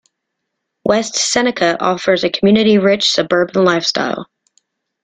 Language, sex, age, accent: English, female, 30-39, United States English